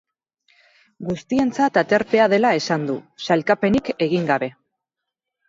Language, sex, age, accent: Basque, female, 30-39, Erdialdekoa edo Nafarra (Gipuzkoa, Nafarroa)